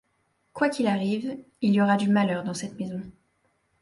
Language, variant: French, Français de métropole